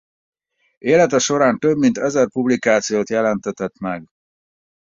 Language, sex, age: Hungarian, male, 40-49